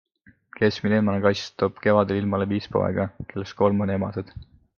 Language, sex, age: Estonian, male, 19-29